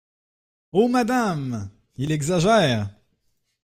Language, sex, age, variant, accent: French, male, 19-29, Français d'Amérique du Nord, Français du Canada